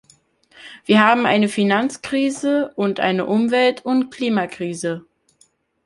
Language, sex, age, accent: German, male, under 19, Deutschland Deutsch